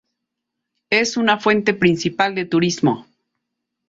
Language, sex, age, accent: Spanish, female, 40-49, México